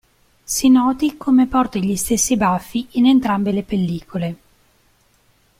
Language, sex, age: Italian, female, 40-49